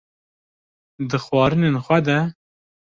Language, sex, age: Kurdish, male, 19-29